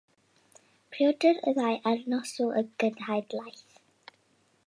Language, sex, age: Welsh, female, under 19